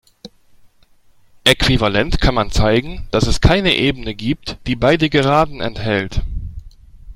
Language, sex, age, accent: German, male, 30-39, Deutschland Deutsch